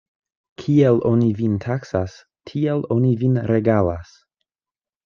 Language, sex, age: Esperanto, male, 19-29